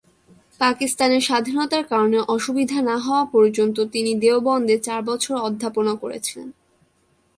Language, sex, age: Bengali, female, under 19